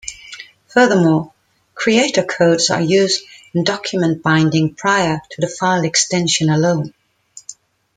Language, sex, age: English, female, 50-59